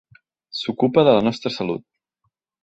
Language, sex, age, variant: Catalan, male, 30-39, Central